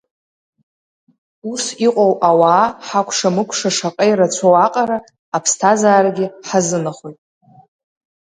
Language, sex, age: Abkhazian, female, under 19